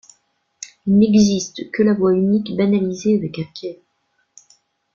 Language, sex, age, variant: French, female, 40-49, Français de métropole